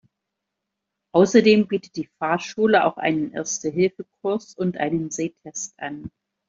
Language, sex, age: German, female, 60-69